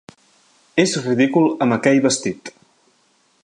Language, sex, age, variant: Catalan, male, 19-29, Central